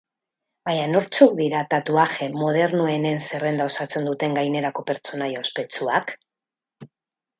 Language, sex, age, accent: Basque, female, 50-59, Mendebalekoa (Araba, Bizkaia, Gipuzkoako mendebaleko herri batzuk)